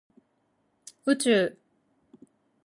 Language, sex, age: Japanese, female, 40-49